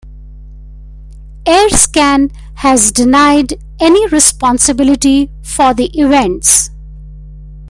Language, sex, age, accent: English, female, 50-59, India and South Asia (India, Pakistan, Sri Lanka)